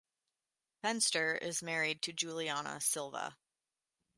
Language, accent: English, United States English